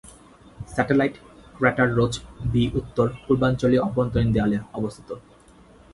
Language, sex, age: Bengali, male, 19-29